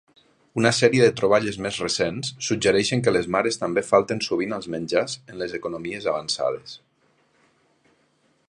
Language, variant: Catalan, Nord-Occidental